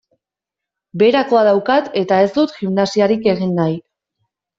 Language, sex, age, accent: Basque, female, 19-29, Erdialdekoa edo Nafarra (Gipuzkoa, Nafarroa)